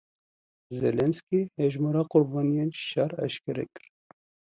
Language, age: Kurdish, 30-39